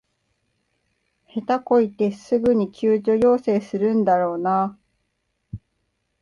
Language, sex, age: Japanese, female, 19-29